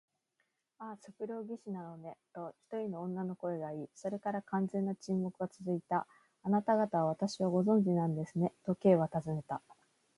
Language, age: Japanese, 30-39